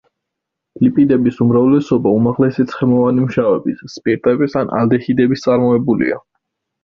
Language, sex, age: Georgian, male, 19-29